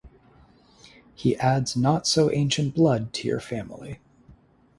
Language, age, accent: English, 40-49, United States English